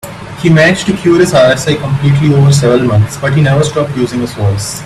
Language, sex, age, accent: English, male, 19-29, India and South Asia (India, Pakistan, Sri Lanka)